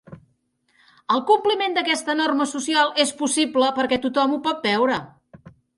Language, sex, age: Catalan, female, 50-59